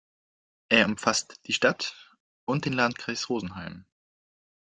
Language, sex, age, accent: German, male, 19-29, Deutschland Deutsch